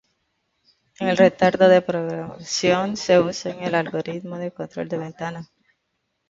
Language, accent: Spanish, América central